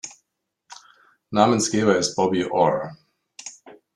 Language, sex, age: German, male, 50-59